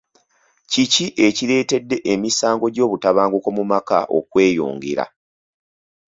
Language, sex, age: Ganda, male, 30-39